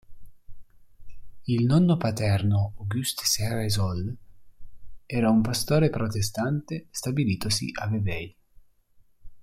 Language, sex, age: Italian, male, 19-29